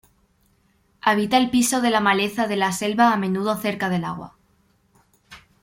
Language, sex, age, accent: Spanish, female, under 19, España: Norte peninsular (Asturias, Castilla y León, Cantabria, País Vasco, Navarra, Aragón, La Rioja, Guadalajara, Cuenca)